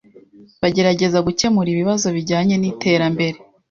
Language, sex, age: Kinyarwanda, female, 19-29